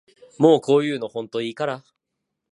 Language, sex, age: Japanese, male, 19-29